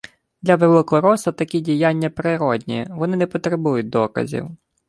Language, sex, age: Ukrainian, male, 19-29